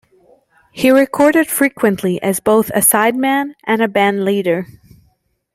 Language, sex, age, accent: English, female, 30-39, Canadian English